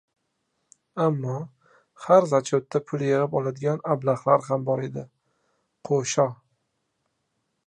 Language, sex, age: Uzbek, male, 30-39